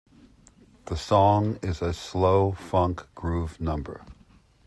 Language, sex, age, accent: English, male, 60-69, United States English